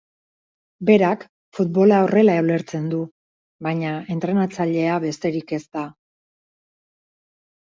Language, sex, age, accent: Basque, female, 40-49, Erdialdekoa edo Nafarra (Gipuzkoa, Nafarroa)